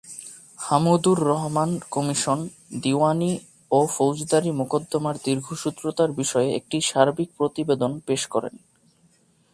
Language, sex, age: Bengali, male, 19-29